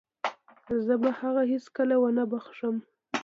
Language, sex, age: Pashto, female, 19-29